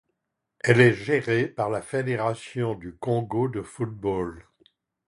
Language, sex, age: French, male, 70-79